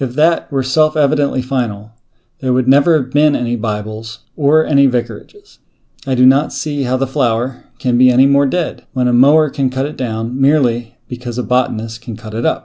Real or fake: real